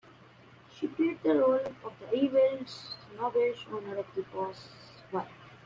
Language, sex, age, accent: English, male, under 19, United States English